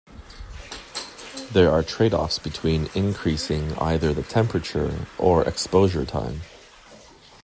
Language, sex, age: English, male, 30-39